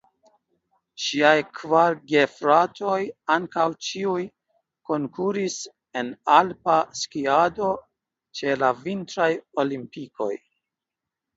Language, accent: Esperanto, Internacia